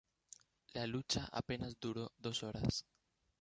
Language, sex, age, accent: Spanish, male, 19-29, España: Centro-Sur peninsular (Madrid, Toledo, Castilla-La Mancha)